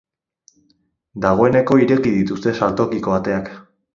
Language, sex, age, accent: Basque, male, 19-29, Erdialdekoa edo Nafarra (Gipuzkoa, Nafarroa)